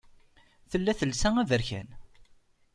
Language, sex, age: Kabyle, male, 30-39